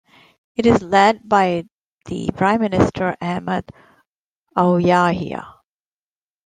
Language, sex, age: English, female, 50-59